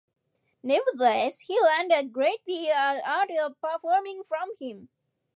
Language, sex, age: English, female, 19-29